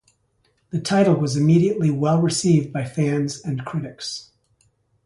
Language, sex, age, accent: English, male, 70-79, United States English